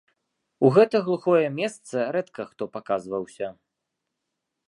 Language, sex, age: Belarusian, male, 19-29